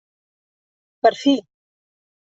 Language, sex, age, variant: Catalan, female, 60-69, Central